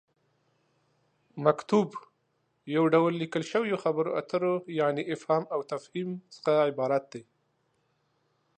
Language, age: Pashto, 40-49